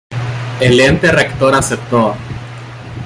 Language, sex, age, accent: Spanish, male, 19-29, América central